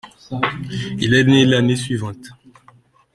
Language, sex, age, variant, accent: French, male, 19-29, Français des départements et régions d'outre-mer, Français de Guadeloupe